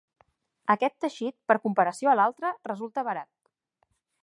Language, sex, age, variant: Catalan, female, 30-39, Central